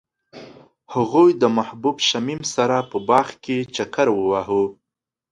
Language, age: Pashto, 19-29